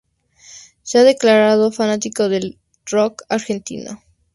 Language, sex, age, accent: Spanish, female, 19-29, México